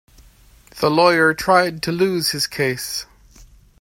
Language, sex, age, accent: English, male, 50-59, Canadian English